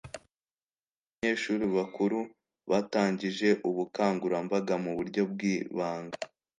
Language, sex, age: Kinyarwanda, male, under 19